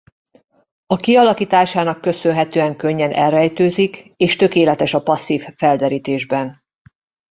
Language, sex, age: Hungarian, female, 40-49